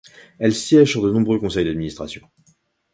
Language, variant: French, Français de métropole